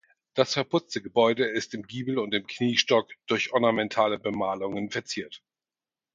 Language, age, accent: German, 40-49, Deutschland Deutsch